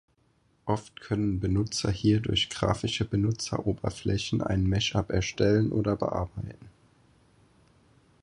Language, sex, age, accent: German, male, 19-29, Deutschland Deutsch